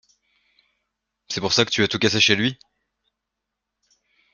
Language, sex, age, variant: French, male, 19-29, Français de métropole